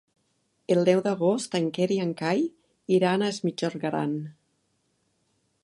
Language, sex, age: Catalan, female, 50-59